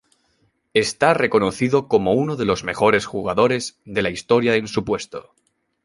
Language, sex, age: Spanish, male, 19-29